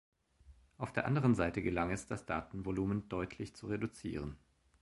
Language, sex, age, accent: German, male, 30-39, Deutschland Deutsch